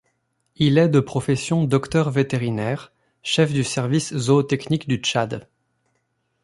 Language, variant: French, Français de métropole